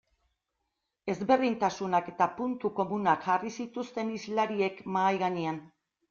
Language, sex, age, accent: Basque, female, 60-69, Erdialdekoa edo Nafarra (Gipuzkoa, Nafarroa)